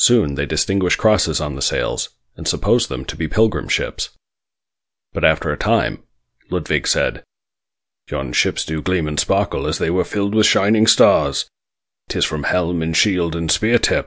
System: none